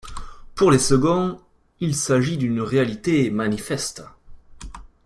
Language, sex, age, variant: French, male, 19-29, Français de métropole